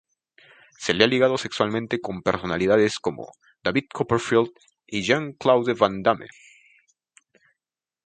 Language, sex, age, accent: Spanish, male, under 19, Andino-Pacífico: Colombia, Perú, Ecuador, oeste de Bolivia y Venezuela andina